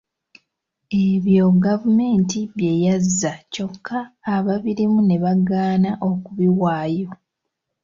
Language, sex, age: Ganda, female, 19-29